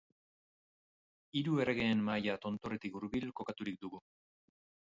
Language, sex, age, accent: Basque, male, 40-49, Mendebalekoa (Araba, Bizkaia, Gipuzkoako mendebaleko herri batzuk)